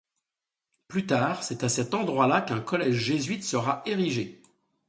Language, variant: French, Français de métropole